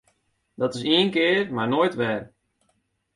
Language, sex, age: Western Frisian, male, 19-29